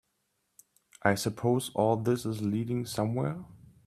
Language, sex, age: English, male, 19-29